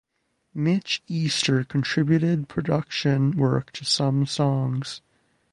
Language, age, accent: English, 19-29, United States English